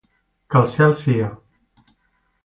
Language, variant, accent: Catalan, Central, central